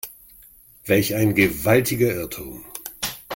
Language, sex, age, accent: German, male, 50-59, Deutschland Deutsch